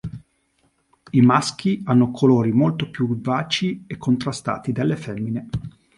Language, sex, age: Italian, male, 40-49